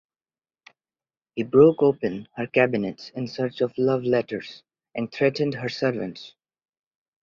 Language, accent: English, India and South Asia (India, Pakistan, Sri Lanka)